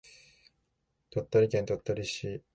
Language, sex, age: Japanese, male, 19-29